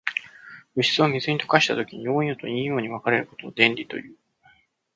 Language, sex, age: Japanese, male, 30-39